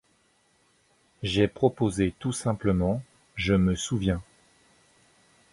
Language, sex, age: French, male, 40-49